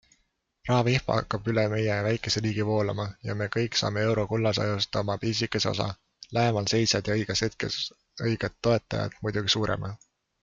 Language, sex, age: Estonian, male, 19-29